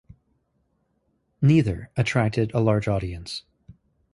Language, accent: English, United States English